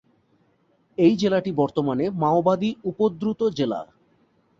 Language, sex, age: Bengali, male, 30-39